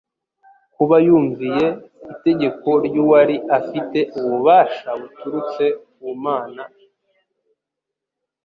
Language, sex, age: Kinyarwanda, male, 19-29